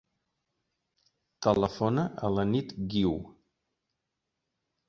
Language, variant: Catalan, Central